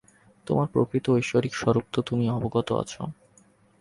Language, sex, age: Bengali, male, 19-29